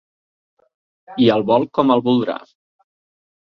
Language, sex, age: Catalan, male, 30-39